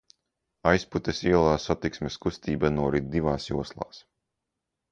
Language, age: Latvian, 19-29